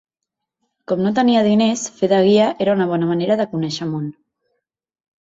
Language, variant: Catalan, Central